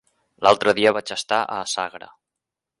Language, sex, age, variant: Catalan, male, 19-29, Central